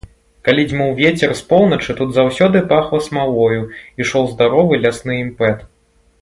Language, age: Belarusian, 19-29